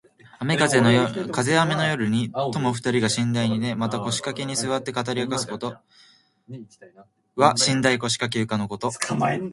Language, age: Japanese, 19-29